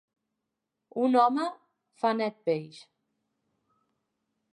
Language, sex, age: Catalan, female, 30-39